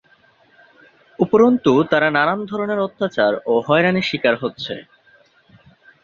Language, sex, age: Bengali, male, 19-29